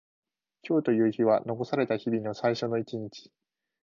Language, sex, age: Japanese, male, 19-29